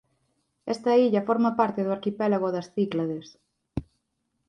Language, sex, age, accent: Galician, female, 30-39, Atlántico (seseo e gheada)